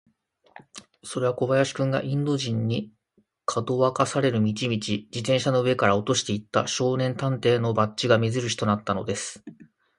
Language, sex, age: Japanese, male, 30-39